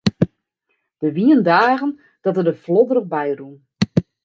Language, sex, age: Western Frisian, female, 40-49